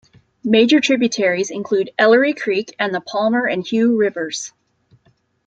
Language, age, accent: English, 30-39, United States English